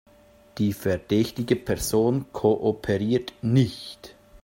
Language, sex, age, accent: German, male, 30-39, Schweizerdeutsch